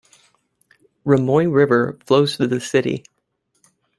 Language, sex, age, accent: English, male, 19-29, United States English